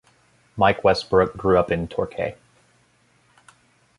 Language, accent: English, United States English